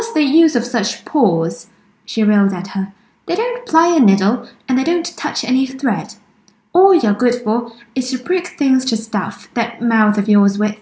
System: none